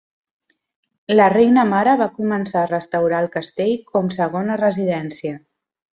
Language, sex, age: Catalan, female, 30-39